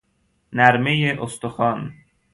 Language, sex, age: Persian, male, 19-29